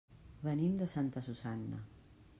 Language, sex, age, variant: Catalan, female, 40-49, Central